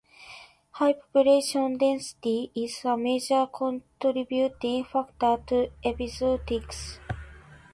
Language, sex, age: English, female, 19-29